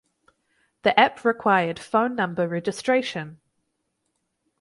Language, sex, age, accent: English, female, 19-29, New Zealand English